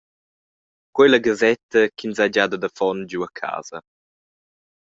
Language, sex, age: Romansh, male, under 19